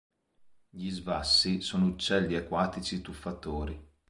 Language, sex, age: Italian, male, 40-49